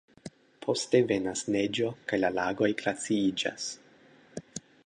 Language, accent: Esperanto, Internacia